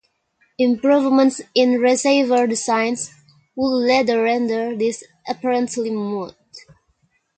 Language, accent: English, Malaysian English